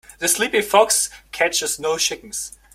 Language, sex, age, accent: English, male, 19-29, United States English